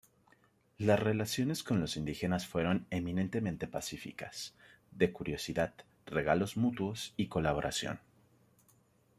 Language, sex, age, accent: Spanish, male, 19-29, México